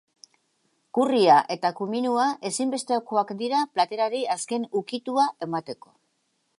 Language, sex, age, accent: Basque, female, 50-59, Mendebalekoa (Araba, Bizkaia, Gipuzkoako mendebaleko herri batzuk)